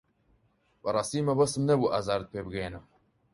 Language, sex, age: Central Kurdish, male, 19-29